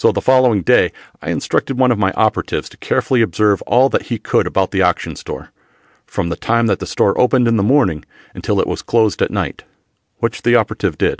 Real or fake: real